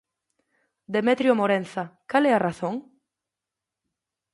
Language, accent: Galician, Normativo (estándar)